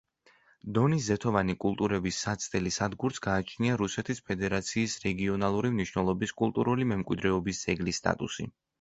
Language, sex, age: Georgian, male, under 19